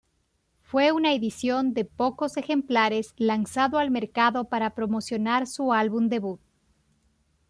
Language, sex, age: Spanish, female, 30-39